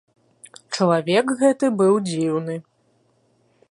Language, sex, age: Belarusian, female, 19-29